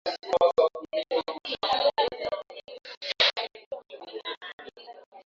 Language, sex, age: Swahili, female, 19-29